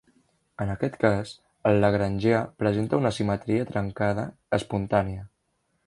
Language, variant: Catalan, Central